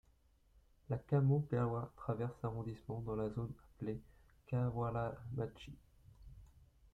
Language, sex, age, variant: French, male, 30-39, Français de métropole